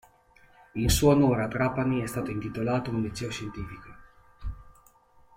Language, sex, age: Italian, male, 30-39